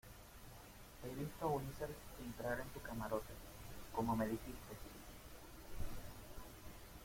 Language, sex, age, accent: Spanish, male, 30-39, Caribe: Cuba, Venezuela, Puerto Rico, República Dominicana, Panamá, Colombia caribeña, México caribeño, Costa del golfo de México